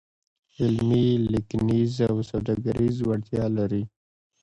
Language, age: Pashto, 19-29